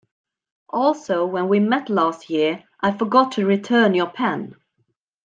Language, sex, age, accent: English, female, 30-39, England English